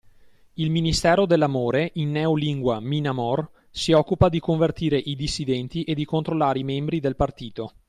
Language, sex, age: Italian, male, 19-29